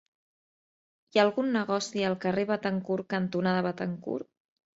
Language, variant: Catalan, Central